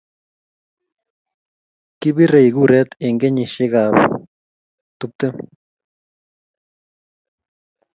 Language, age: Kalenjin, 19-29